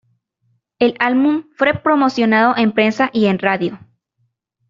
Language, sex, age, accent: Spanish, female, under 19, América central